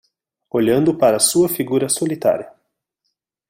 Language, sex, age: Portuguese, male, 19-29